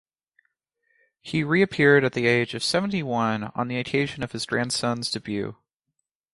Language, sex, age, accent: English, male, 19-29, United States English